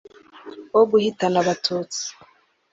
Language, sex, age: Kinyarwanda, female, 19-29